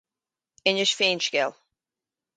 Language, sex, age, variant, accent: Irish, female, 30-39, Gaeilge Chonnacht, Cainteoir dúchais, Gaeltacht